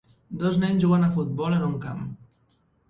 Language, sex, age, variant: Catalan, female, 30-39, Central